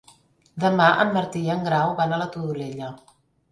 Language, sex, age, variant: Catalan, female, 50-59, Central